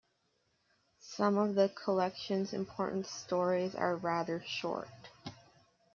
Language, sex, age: English, female, 19-29